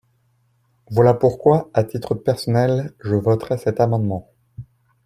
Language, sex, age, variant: French, male, 30-39, Français de métropole